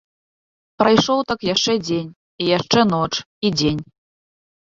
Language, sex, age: Belarusian, female, 30-39